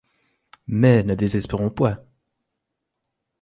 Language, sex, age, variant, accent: French, male, 30-39, Français d'Europe, Français de Belgique